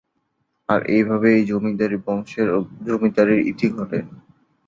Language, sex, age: Bengali, male, 19-29